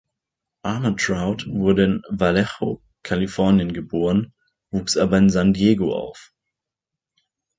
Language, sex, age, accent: German, male, 19-29, Deutschland Deutsch